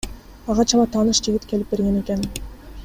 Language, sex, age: Kyrgyz, female, 19-29